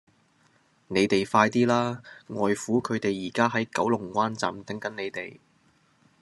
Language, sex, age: Cantonese, male, 19-29